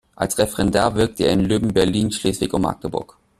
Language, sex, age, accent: German, male, 19-29, Deutschland Deutsch